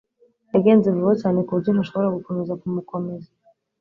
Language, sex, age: Kinyarwanda, female, 19-29